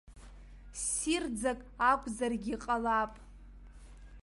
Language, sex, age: Abkhazian, female, under 19